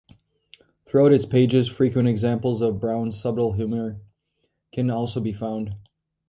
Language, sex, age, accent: English, male, 30-39, United States English